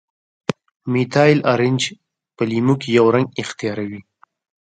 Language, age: Pashto, 19-29